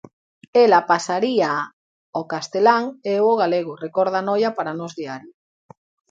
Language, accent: Galician, Normativo (estándar)